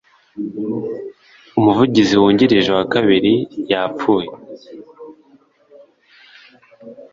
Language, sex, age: Kinyarwanda, male, 19-29